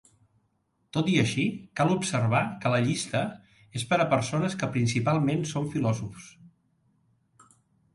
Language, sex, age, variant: Catalan, male, 60-69, Central